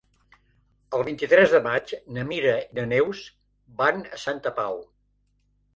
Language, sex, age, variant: Catalan, male, 80-89, Central